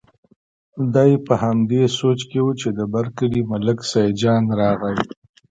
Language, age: Pashto, 40-49